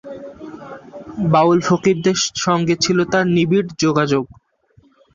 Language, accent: Bengali, Standard Bengali